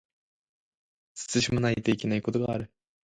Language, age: Japanese, 19-29